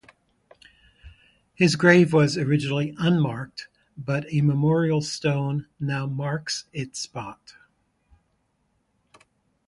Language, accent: English, United States English